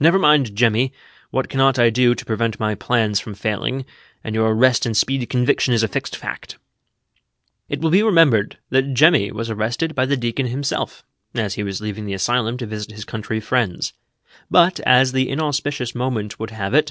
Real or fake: real